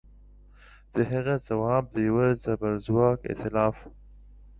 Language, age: Pashto, 40-49